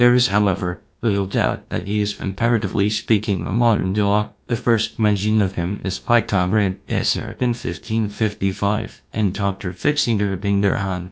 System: TTS, GlowTTS